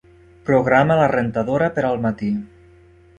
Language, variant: Catalan, Nord-Occidental